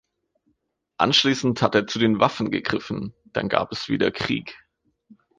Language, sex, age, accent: German, male, 19-29, Deutschland Deutsch